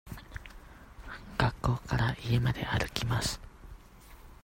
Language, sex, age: Japanese, male, 19-29